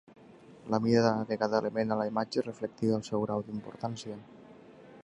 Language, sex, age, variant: Catalan, male, 19-29, Nord-Occidental